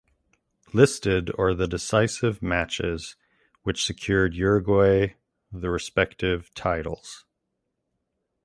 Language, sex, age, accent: English, male, 40-49, United States English